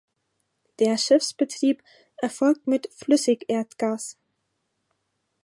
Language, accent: German, Deutschland Deutsch